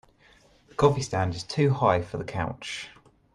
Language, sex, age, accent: English, male, 30-39, England English